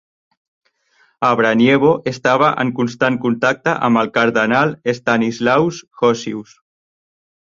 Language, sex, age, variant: Catalan, male, 30-39, Central